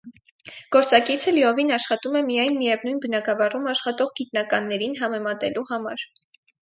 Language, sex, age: Armenian, female, under 19